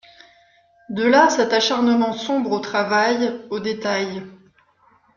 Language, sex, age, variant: French, female, 40-49, Français de métropole